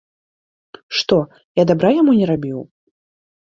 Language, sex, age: Belarusian, female, 19-29